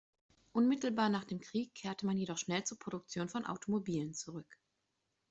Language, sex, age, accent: German, female, 30-39, Deutschland Deutsch